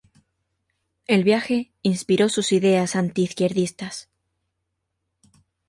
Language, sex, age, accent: Spanish, female, 19-29, España: Sur peninsular (Andalucia, Extremadura, Murcia)